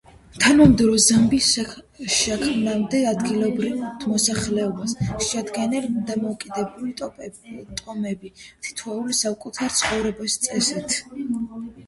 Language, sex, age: Georgian, female, under 19